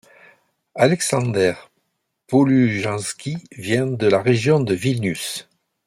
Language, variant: French, Français de métropole